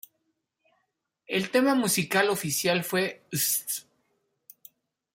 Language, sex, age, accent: Spanish, male, 50-59, México